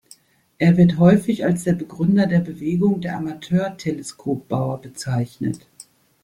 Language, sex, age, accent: German, female, 50-59, Deutschland Deutsch